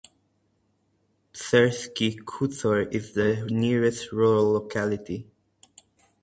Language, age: English, 19-29